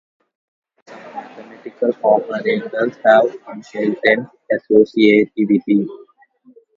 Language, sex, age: English, male, under 19